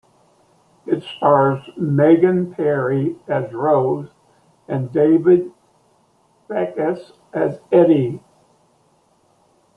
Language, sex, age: English, male, 70-79